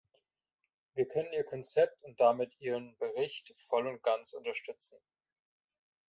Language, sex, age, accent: German, male, 30-39, Deutschland Deutsch